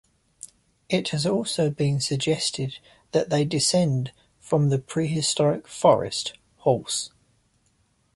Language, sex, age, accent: English, male, 30-39, England English